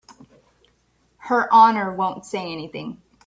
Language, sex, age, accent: English, female, 40-49, United States English